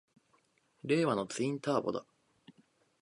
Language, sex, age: Japanese, male, 19-29